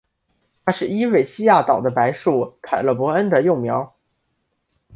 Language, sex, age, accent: Chinese, male, under 19, 出生地：辽宁省